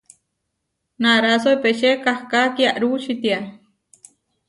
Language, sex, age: Huarijio, female, 19-29